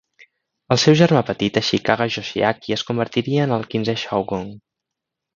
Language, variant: Catalan, Central